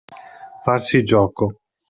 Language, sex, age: Italian, male, 40-49